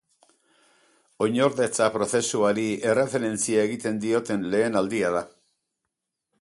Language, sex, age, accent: Basque, male, 70-79, Erdialdekoa edo Nafarra (Gipuzkoa, Nafarroa)